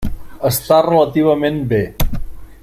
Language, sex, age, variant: Catalan, male, 40-49, Central